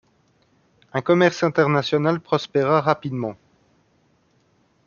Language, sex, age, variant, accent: French, male, 30-39, Français d'Europe, Français de Belgique